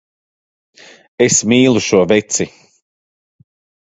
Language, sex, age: Latvian, male, 30-39